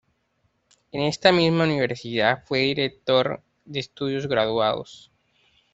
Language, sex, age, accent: Spanish, male, 19-29, Caribe: Cuba, Venezuela, Puerto Rico, República Dominicana, Panamá, Colombia caribeña, México caribeño, Costa del golfo de México